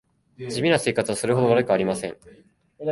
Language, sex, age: Japanese, male, under 19